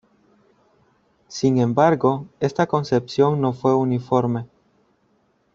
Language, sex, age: Spanish, male, 19-29